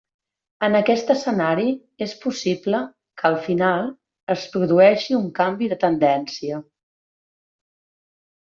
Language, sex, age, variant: Catalan, female, 40-49, Central